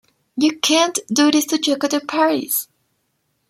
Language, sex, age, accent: English, female, 19-29, United States English